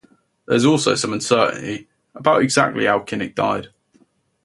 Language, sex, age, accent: English, male, 19-29, England English